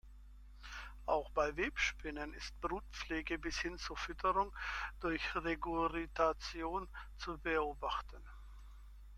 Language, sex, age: German, male, 50-59